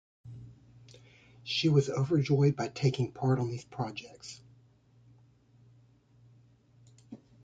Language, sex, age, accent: English, male, 40-49, United States English